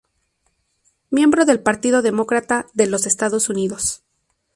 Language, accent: Spanish, México